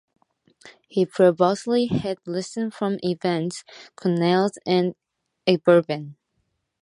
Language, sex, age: English, female, 19-29